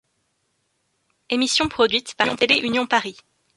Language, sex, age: French, female, 19-29